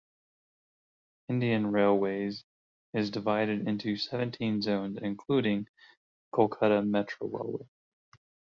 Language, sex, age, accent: English, male, 30-39, United States English